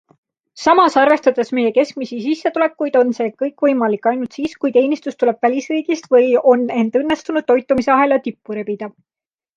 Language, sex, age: Estonian, female, 30-39